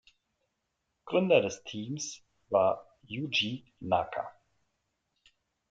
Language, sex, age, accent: German, male, 40-49, Deutschland Deutsch